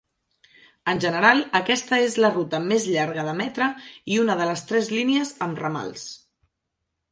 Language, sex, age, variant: Catalan, female, 30-39, Central